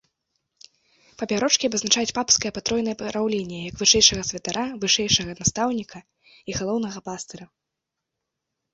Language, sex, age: Belarusian, female, under 19